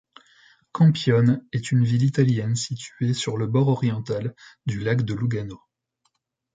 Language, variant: French, Français de métropole